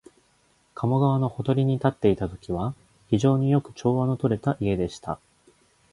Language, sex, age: Japanese, male, 19-29